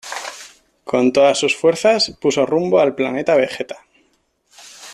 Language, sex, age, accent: Spanish, male, 40-49, España: Norte peninsular (Asturias, Castilla y León, Cantabria, País Vasco, Navarra, Aragón, La Rioja, Guadalajara, Cuenca)